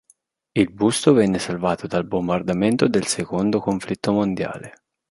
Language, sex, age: Italian, male, 19-29